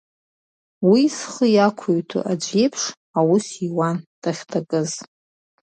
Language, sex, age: Abkhazian, female, 40-49